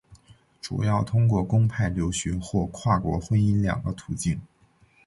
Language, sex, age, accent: Chinese, male, under 19, 出生地：黑龙江省